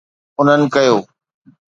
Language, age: Sindhi, 40-49